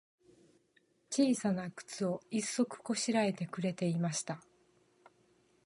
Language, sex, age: Japanese, female, 50-59